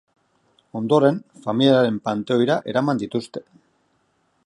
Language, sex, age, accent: Basque, male, 40-49, Mendebalekoa (Araba, Bizkaia, Gipuzkoako mendebaleko herri batzuk)